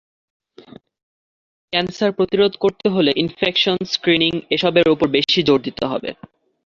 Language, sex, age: Bengali, male, under 19